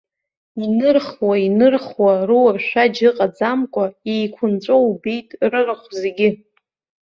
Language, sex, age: Abkhazian, female, 40-49